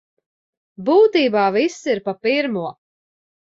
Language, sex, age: Latvian, female, 40-49